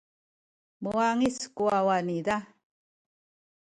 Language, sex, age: Sakizaya, female, 70-79